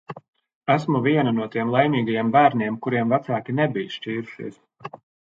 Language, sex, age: Latvian, male, 30-39